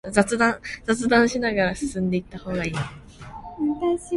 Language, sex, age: Korean, female, 19-29